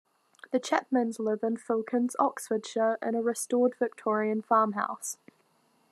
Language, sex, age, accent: English, female, 19-29, New Zealand English